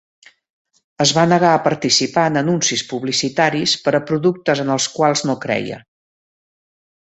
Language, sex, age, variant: Catalan, female, 50-59, Central